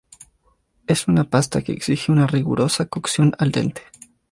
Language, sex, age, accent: Spanish, male, 19-29, Andino-Pacífico: Colombia, Perú, Ecuador, oeste de Bolivia y Venezuela andina